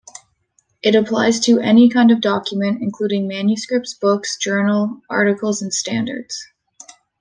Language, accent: English, Canadian English